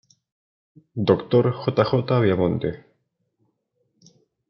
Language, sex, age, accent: Spanish, male, 19-29, Rioplatense: Argentina, Uruguay, este de Bolivia, Paraguay